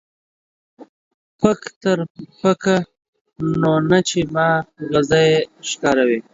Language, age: Pashto, 19-29